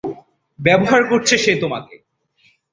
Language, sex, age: Bengali, female, 19-29